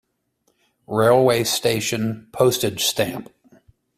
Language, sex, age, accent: English, male, 30-39, United States English